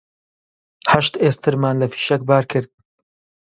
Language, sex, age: Central Kurdish, male, 19-29